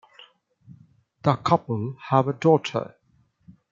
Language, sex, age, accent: English, male, 19-29, United States English